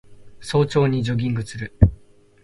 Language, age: Japanese, 19-29